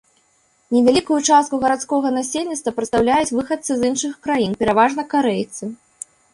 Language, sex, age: Belarusian, female, 19-29